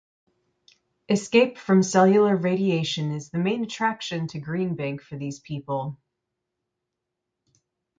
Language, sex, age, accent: English, female, 30-39, United States English